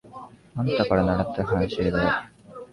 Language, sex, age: Japanese, male, 19-29